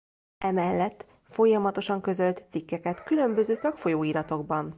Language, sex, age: Hungarian, female, 19-29